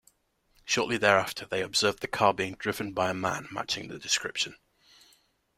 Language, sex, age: English, male, 19-29